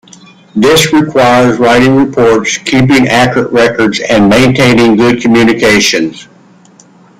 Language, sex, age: English, male, 60-69